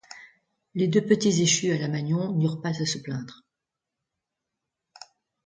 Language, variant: French, Français de métropole